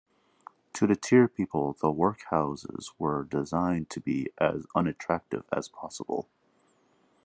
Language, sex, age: English, male, 19-29